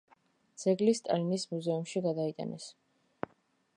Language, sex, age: Georgian, female, under 19